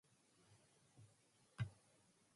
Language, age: English, 19-29